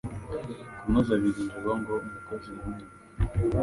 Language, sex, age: Kinyarwanda, male, 19-29